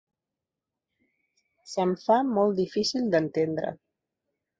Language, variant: Catalan, Central